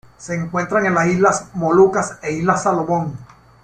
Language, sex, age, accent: Spanish, male, 60-69, Caribe: Cuba, Venezuela, Puerto Rico, República Dominicana, Panamá, Colombia caribeña, México caribeño, Costa del golfo de México